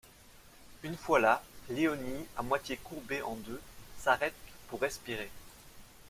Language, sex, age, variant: French, male, 30-39, Français de métropole